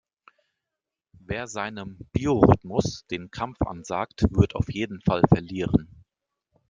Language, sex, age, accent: German, male, 30-39, Deutschland Deutsch